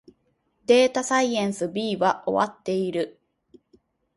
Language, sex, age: Japanese, female, 19-29